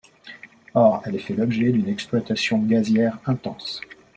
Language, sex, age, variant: French, male, 40-49, Français de métropole